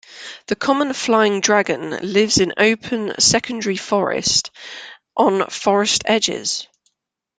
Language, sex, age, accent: English, female, 19-29, England English